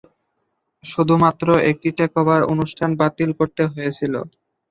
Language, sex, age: Bengali, male, under 19